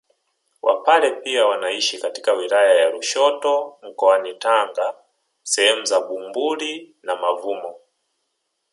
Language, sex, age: Swahili, male, 30-39